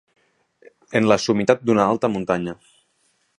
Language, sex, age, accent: Catalan, male, 19-29, Ebrenc